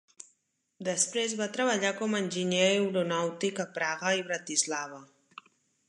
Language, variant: Catalan, Central